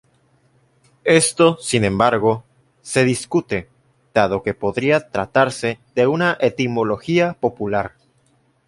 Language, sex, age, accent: Spanish, male, 19-29, México